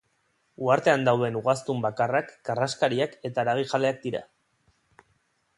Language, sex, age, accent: Basque, male, 30-39, Erdialdekoa edo Nafarra (Gipuzkoa, Nafarroa)